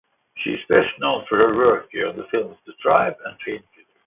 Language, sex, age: English, male, 50-59